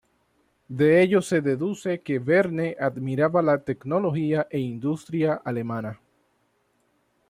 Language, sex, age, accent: Spanish, male, 30-39, Caribe: Cuba, Venezuela, Puerto Rico, República Dominicana, Panamá, Colombia caribeña, México caribeño, Costa del golfo de México